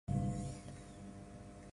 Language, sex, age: Kelabit, female, 70-79